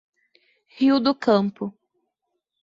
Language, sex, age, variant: Portuguese, female, 19-29, Portuguese (Brasil)